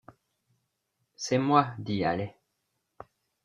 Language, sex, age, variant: French, male, 40-49, Français de métropole